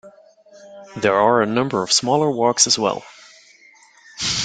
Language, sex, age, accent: English, male, 30-39, United States English